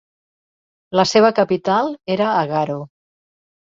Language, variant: Catalan, Central